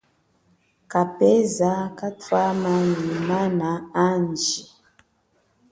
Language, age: Chokwe, 40-49